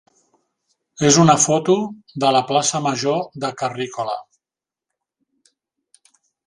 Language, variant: Catalan, Central